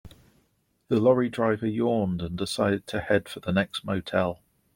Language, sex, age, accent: English, male, 30-39, England English